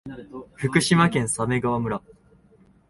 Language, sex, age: Japanese, male, 19-29